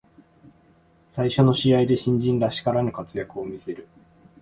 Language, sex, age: Japanese, male, 19-29